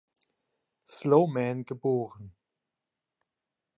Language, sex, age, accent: German, male, 19-29, Deutschland Deutsch